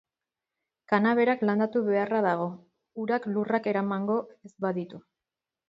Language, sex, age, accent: Basque, female, 30-39, Erdialdekoa edo Nafarra (Gipuzkoa, Nafarroa)